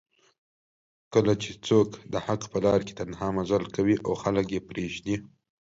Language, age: Pashto, 19-29